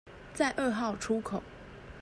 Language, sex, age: Chinese, female, 30-39